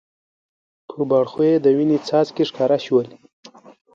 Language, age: Pashto, under 19